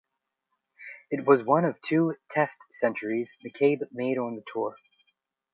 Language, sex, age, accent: English, male, 19-29, United States English